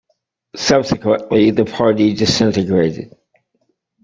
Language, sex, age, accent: English, male, 60-69, United States English